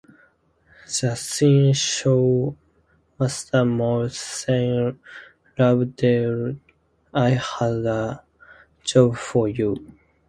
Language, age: English, 19-29